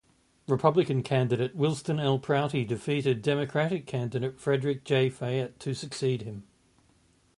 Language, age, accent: English, 40-49, Australian English